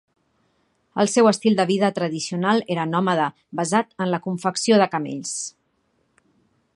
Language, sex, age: Catalan, female, 40-49